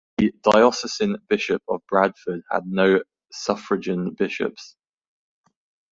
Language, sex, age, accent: English, male, 19-29, England English